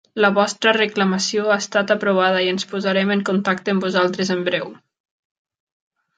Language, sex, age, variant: Catalan, female, 19-29, Nord-Occidental